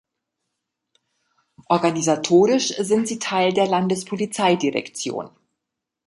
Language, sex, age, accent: German, female, 50-59, Deutschland Deutsch